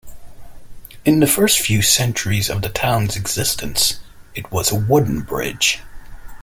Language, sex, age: English, male, 30-39